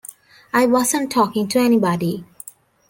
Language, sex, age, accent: English, female, 19-29, India and South Asia (India, Pakistan, Sri Lanka)